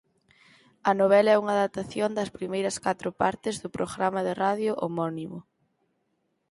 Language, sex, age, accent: Galician, female, 19-29, Central (gheada)